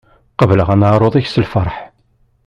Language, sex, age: Kabyle, male, 40-49